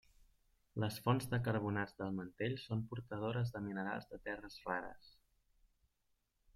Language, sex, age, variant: Catalan, male, 30-39, Central